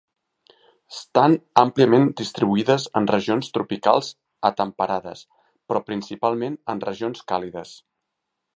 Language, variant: Catalan, Central